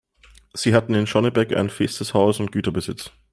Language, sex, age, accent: German, male, 19-29, Österreichisches Deutsch